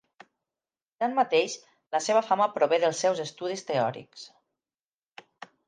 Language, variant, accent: Catalan, Nord-Occidental, Tortosí